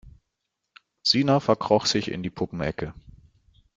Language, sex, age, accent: German, male, 50-59, Deutschland Deutsch